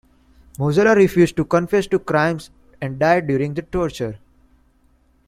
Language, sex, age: English, male, 19-29